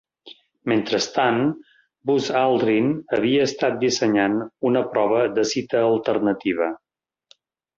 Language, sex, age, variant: Catalan, male, 50-59, Central